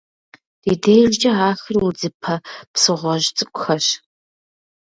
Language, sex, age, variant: Kabardian, female, 30-39, Адыгэбзэ (Къэбэрдей, Кирил, псоми зэдай)